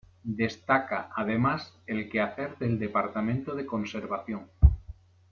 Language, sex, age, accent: Spanish, male, 40-49, España: Sur peninsular (Andalucia, Extremadura, Murcia)